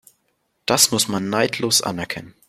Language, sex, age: German, male, under 19